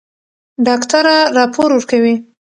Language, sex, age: Pashto, female, 30-39